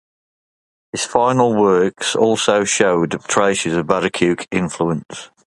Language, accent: English, England English